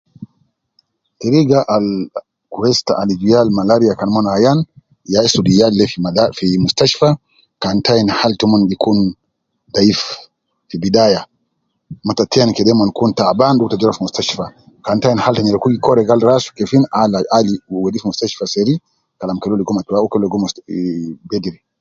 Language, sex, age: Nubi, male, 50-59